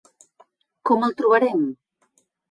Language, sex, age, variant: Catalan, female, 50-59, Central